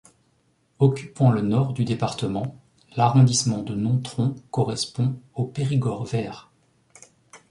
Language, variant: French, Français de métropole